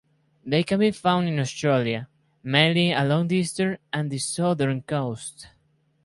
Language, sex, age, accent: English, male, 19-29, United States English